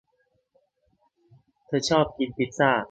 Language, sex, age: Thai, male, 19-29